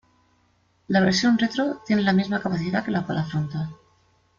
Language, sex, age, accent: Spanish, female, 30-39, España: Centro-Sur peninsular (Madrid, Toledo, Castilla-La Mancha)